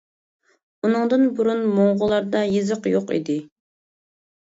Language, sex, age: Uyghur, female, 19-29